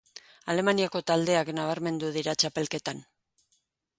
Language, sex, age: Basque, female, 60-69